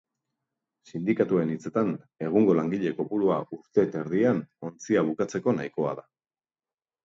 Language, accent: Basque, Erdialdekoa edo Nafarra (Gipuzkoa, Nafarroa)